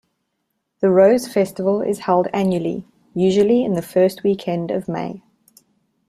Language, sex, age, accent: English, female, 30-39, Southern African (South Africa, Zimbabwe, Namibia)